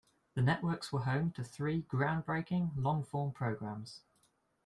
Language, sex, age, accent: English, male, 19-29, England English